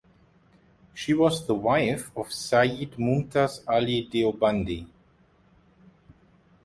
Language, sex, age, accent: English, male, 40-49, German